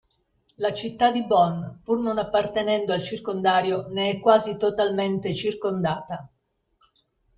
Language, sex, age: Italian, female, 60-69